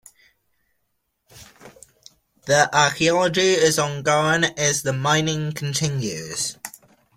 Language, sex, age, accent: English, male, 19-29, New Zealand English